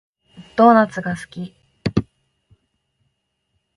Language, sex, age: Japanese, female, 19-29